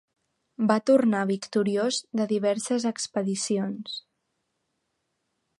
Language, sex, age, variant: Catalan, female, under 19, Central